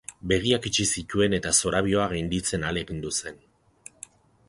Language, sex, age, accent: Basque, male, 60-69, Erdialdekoa edo Nafarra (Gipuzkoa, Nafarroa)